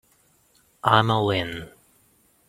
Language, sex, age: English, male, 19-29